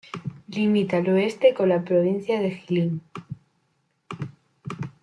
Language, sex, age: Spanish, female, 19-29